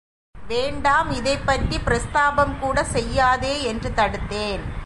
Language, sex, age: Tamil, female, 40-49